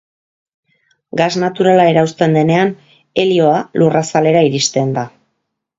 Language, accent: Basque, Mendebalekoa (Araba, Bizkaia, Gipuzkoako mendebaleko herri batzuk)